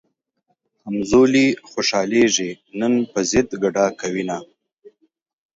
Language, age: Pashto, 30-39